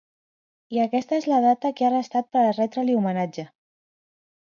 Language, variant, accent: Catalan, Central, central